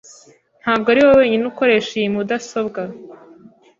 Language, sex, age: Kinyarwanda, female, 19-29